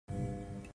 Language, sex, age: Kelabit, female, 70-79